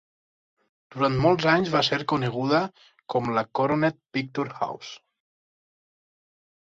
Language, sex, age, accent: Catalan, male, 30-39, valencià